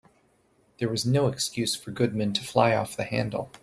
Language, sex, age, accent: English, male, 40-49, United States English